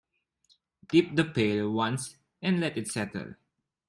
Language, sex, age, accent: English, male, 19-29, Filipino